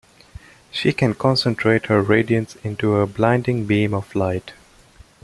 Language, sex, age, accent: English, male, 19-29, England English